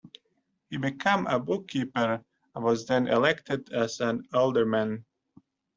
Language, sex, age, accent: English, male, 40-49, Australian English